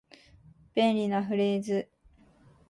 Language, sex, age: Japanese, female, under 19